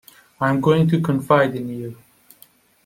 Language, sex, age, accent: English, male, 19-29, United States English